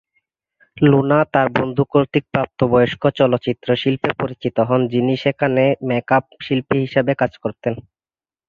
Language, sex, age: Bengali, male, 19-29